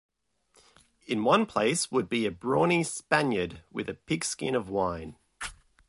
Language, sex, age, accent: English, male, 30-39, Australian English